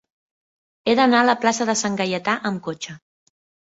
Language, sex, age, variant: Catalan, female, 30-39, Central